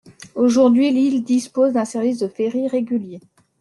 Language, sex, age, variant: French, female, 30-39, Français de métropole